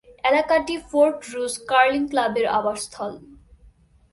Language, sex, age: Bengali, female, 19-29